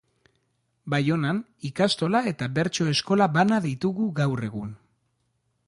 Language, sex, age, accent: Basque, male, 30-39, Erdialdekoa edo Nafarra (Gipuzkoa, Nafarroa)